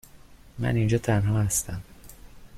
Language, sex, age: Persian, male, 19-29